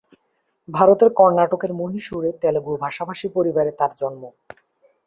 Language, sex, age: Bengali, male, under 19